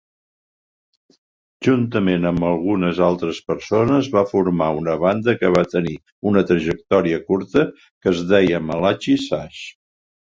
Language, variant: Catalan, Central